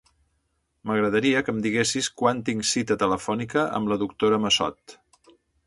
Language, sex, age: Catalan, male, 50-59